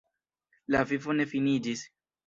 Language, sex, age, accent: Esperanto, male, 19-29, Internacia